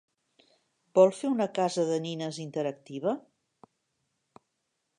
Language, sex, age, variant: Catalan, female, 60-69, Central